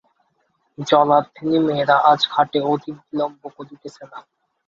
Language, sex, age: Bengali, male, 19-29